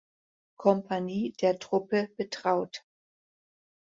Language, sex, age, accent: German, female, 60-69, Deutschland Deutsch